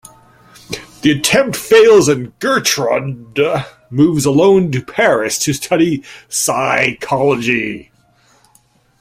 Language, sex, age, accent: English, male, 40-49, Canadian English